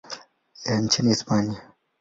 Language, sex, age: Swahili, male, 19-29